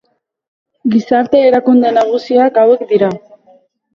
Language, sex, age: Basque, female, 19-29